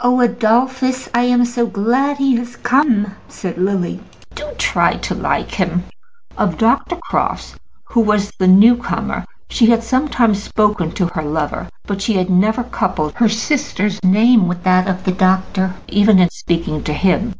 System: none